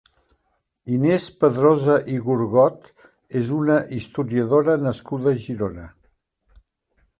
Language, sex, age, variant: Catalan, male, 70-79, Central